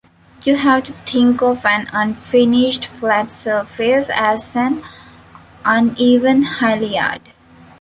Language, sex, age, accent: English, female, 19-29, India and South Asia (India, Pakistan, Sri Lanka)